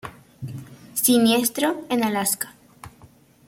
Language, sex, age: Spanish, female, 19-29